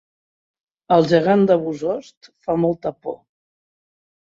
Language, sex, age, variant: Catalan, female, 60-69, Central